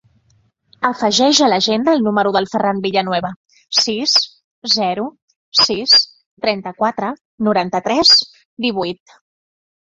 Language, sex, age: Catalan, female, 30-39